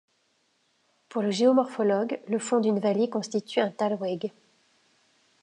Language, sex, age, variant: French, female, 50-59, Français de métropole